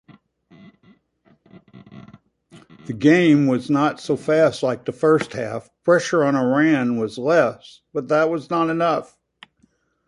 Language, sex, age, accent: English, male, 70-79, United States English